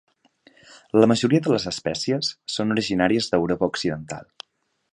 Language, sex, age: Catalan, male, 19-29